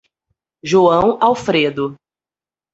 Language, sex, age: Portuguese, female, 40-49